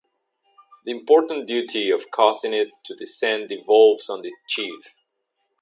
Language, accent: English, United States English; England English